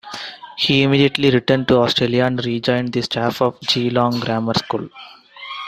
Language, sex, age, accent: English, male, 19-29, India and South Asia (India, Pakistan, Sri Lanka)